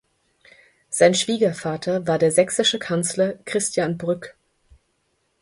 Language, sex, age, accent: German, female, 30-39, Deutschland Deutsch